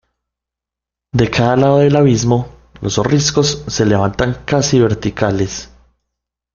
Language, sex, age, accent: Spanish, male, 19-29, Caribe: Cuba, Venezuela, Puerto Rico, República Dominicana, Panamá, Colombia caribeña, México caribeño, Costa del golfo de México